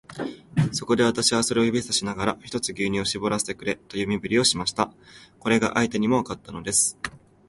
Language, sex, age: Japanese, male, under 19